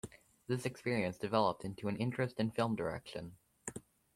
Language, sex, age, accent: English, male, under 19, United States English